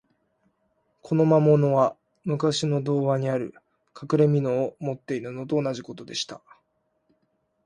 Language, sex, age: Japanese, male, 19-29